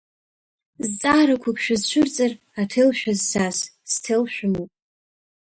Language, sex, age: Abkhazian, female, 19-29